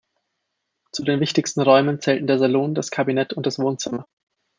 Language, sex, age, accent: German, male, 19-29, Österreichisches Deutsch